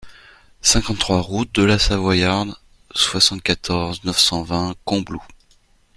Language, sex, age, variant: French, male, 40-49, Français de métropole